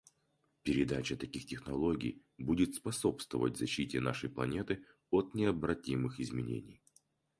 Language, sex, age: Russian, male, 19-29